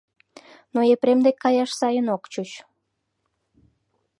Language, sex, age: Mari, female, 19-29